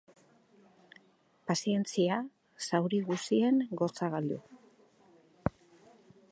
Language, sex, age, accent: Basque, female, 60-69, Mendebalekoa (Araba, Bizkaia, Gipuzkoako mendebaleko herri batzuk)